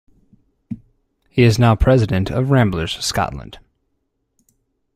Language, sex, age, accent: English, male, 19-29, United States English